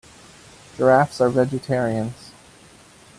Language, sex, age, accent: English, male, 19-29, United States English